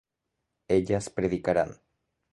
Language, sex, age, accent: Spanish, male, 19-29, España: Centro-Sur peninsular (Madrid, Toledo, Castilla-La Mancha)